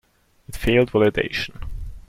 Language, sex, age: English, male, 30-39